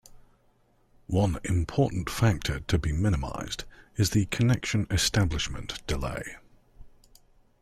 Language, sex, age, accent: English, male, 30-39, England English